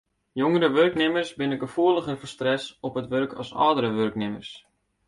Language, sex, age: Western Frisian, male, 19-29